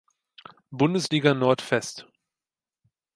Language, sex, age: German, male, under 19